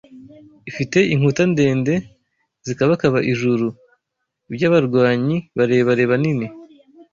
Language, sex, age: Kinyarwanda, male, 19-29